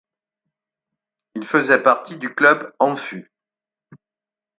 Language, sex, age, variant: French, male, 60-69, Français de métropole